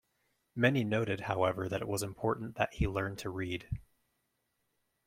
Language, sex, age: English, male, 30-39